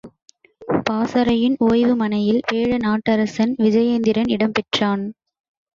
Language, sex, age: Tamil, female, under 19